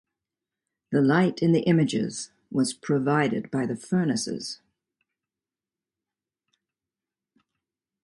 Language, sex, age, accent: English, female, 70-79, United States English